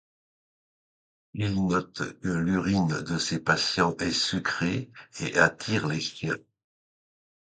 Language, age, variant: French, 70-79, Français de métropole